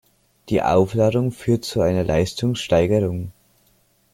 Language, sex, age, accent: German, male, 90+, Österreichisches Deutsch